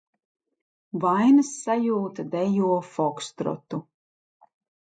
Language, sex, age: Latvian, female, 30-39